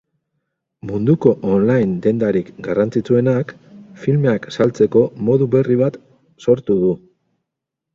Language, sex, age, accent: Basque, male, 50-59, Mendebalekoa (Araba, Bizkaia, Gipuzkoako mendebaleko herri batzuk)